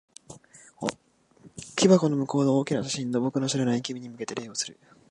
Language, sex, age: Japanese, male, 19-29